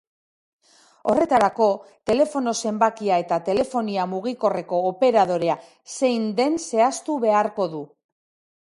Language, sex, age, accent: Basque, female, 40-49, Mendebalekoa (Araba, Bizkaia, Gipuzkoako mendebaleko herri batzuk)